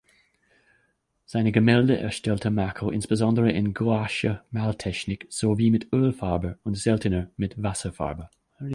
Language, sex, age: German, male, 40-49